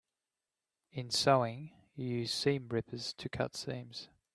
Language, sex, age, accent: English, male, 30-39, Australian English